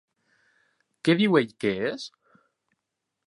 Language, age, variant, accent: Catalan, 19-29, Valencià central, valencià